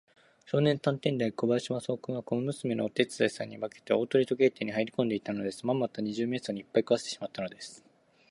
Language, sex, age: Japanese, male, 19-29